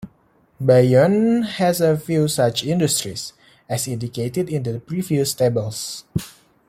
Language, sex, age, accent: English, male, 19-29, United States English